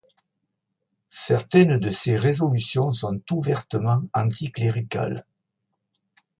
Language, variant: French, Français de métropole